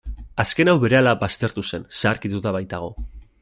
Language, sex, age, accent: Basque, male, 19-29, Erdialdekoa edo Nafarra (Gipuzkoa, Nafarroa)